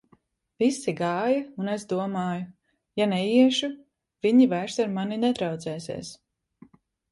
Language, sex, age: Latvian, female, 30-39